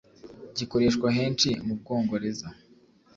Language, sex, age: Kinyarwanda, male, 19-29